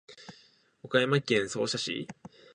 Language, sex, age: Japanese, male, 19-29